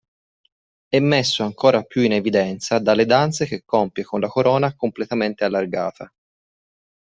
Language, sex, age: Italian, male, 40-49